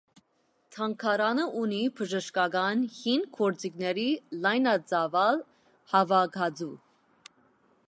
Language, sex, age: Armenian, female, 30-39